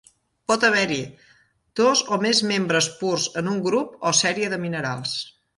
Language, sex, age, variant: Catalan, female, 40-49, Central